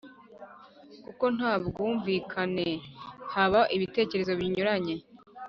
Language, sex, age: Kinyarwanda, female, 19-29